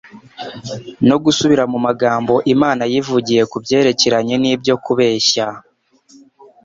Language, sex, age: Kinyarwanda, male, 19-29